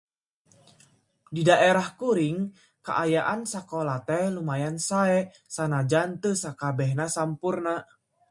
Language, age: Sundanese, 19-29